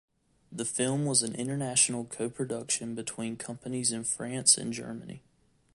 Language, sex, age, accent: English, male, 19-29, United States English